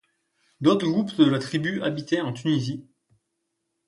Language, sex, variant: French, male, Français de métropole